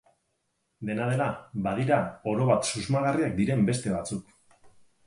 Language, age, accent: Basque, 40-49, Mendebalekoa (Araba, Bizkaia, Gipuzkoako mendebaleko herri batzuk)